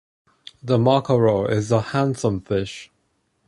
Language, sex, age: English, male, 19-29